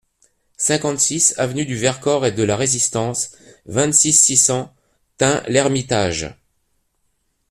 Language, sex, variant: French, male, Français de métropole